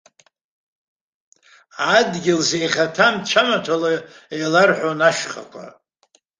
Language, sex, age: Abkhazian, male, 80-89